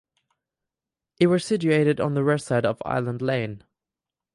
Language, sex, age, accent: English, male, 19-29, United States English